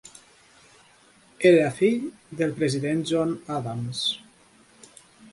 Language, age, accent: Catalan, 30-39, occidental